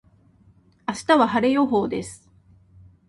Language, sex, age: Japanese, female, 19-29